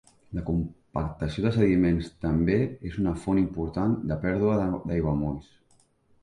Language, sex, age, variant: Catalan, male, 40-49, Central